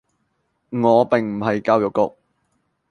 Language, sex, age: Cantonese, male, 19-29